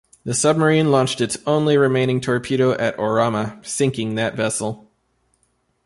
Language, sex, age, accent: English, male, 19-29, United States English